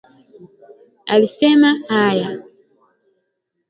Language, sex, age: Swahili, female, 19-29